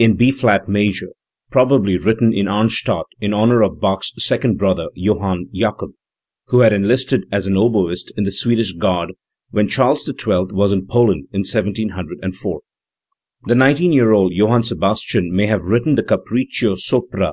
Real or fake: real